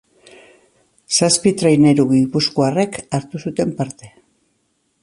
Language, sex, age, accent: Basque, female, 60-69, Mendebalekoa (Araba, Bizkaia, Gipuzkoako mendebaleko herri batzuk)